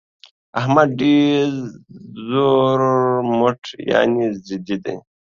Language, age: Pashto, under 19